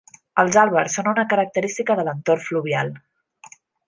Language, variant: Catalan, Central